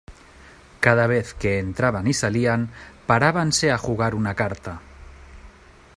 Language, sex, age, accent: Spanish, male, 30-39, España: Norte peninsular (Asturias, Castilla y León, Cantabria, País Vasco, Navarra, Aragón, La Rioja, Guadalajara, Cuenca)